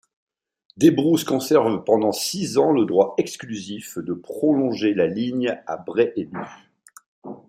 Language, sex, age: French, male, 60-69